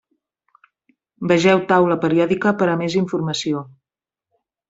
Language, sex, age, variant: Catalan, female, 40-49, Central